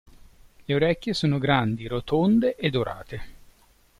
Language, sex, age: Italian, male, 40-49